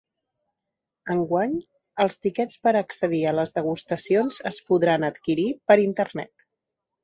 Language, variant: Catalan, Central